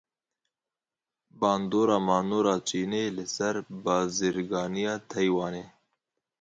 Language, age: Kurdish, 19-29